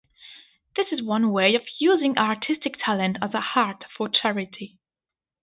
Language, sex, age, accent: English, female, 19-29, England English